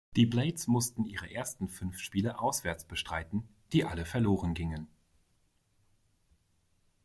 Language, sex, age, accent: German, male, 40-49, Deutschland Deutsch